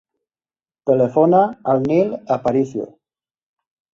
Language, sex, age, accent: Catalan, male, 30-39, valencià